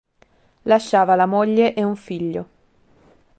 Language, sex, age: Italian, female, 19-29